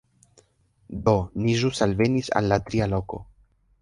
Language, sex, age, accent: Esperanto, male, under 19, Internacia